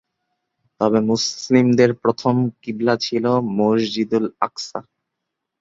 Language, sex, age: Bengali, male, 19-29